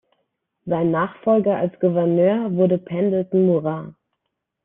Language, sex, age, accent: German, female, 30-39, Deutschland Deutsch